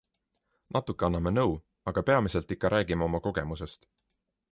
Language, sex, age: Estonian, male, 19-29